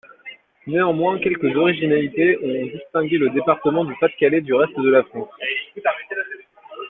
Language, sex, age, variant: French, male, 19-29, Français de métropole